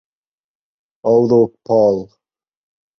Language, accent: English, Scottish English